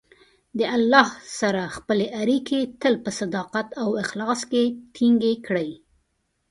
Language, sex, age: Pashto, female, 40-49